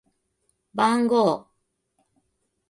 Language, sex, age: Japanese, female, 30-39